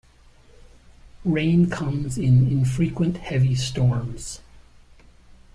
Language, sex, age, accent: English, male, 50-59, United States English